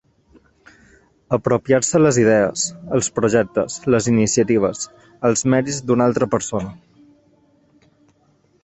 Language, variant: Catalan, Balear